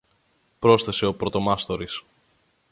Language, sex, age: Greek, male, 30-39